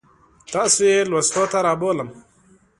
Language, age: Pashto, 30-39